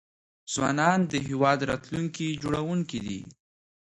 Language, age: Pashto, 19-29